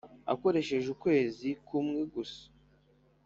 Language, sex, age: Kinyarwanda, male, 19-29